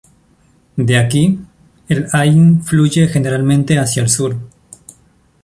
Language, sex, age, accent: Spanish, male, 19-29, Andino-Pacífico: Colombia, Perú, Ecuador, oeste de Bolivia y Venezuela andina